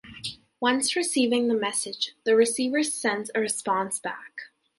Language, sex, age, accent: English, female, 19-29, Canadian English